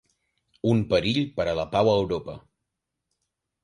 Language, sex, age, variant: Catalan, male, 19-29, Nord-Occidental